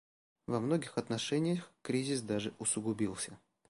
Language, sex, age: Russian, male, 30-39